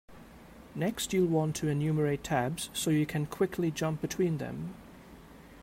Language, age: English, 30-39